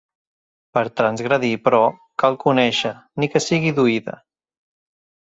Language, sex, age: Catalan, male, 30-39